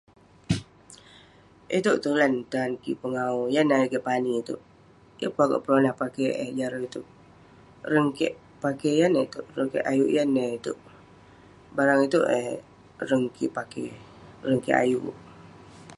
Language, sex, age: Western Penan, female, 30-39